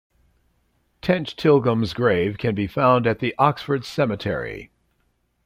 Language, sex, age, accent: English, male, 60-69, United States English